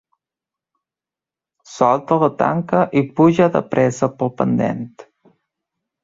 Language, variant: Catalan, Central